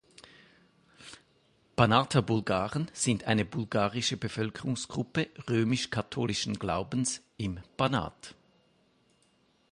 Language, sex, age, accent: German, male, 50-59, Schweizerdeutsch